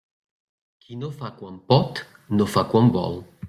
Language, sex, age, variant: Catalan, male, 40-49, Central